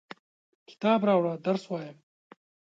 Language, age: Pashto, 19-29